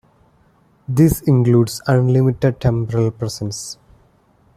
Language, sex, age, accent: English, male, 19-29, India and South Asia (India, Pakistan, Sri Lanka)